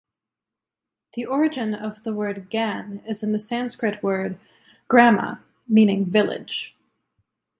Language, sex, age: English, female, 19-29